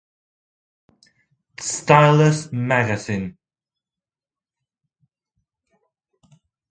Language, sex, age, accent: Spanish, male, under 19, Rioplatense: Argentina, Uruguay, este de Bolivia, Paraguay